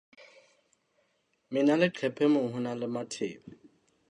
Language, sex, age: Southern Sotho, male, 30-39